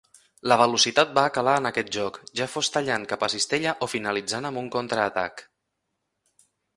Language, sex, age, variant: Catalan, male, 19-29, Central